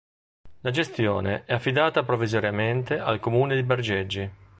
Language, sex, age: Italian, male, 50-59